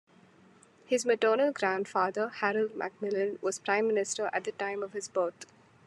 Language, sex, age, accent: English, female, 19-29, India and South Asia (India, Pakistan, Sri Lanka)